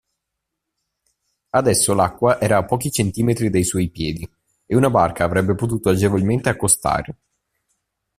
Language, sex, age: Italian, male, 19-29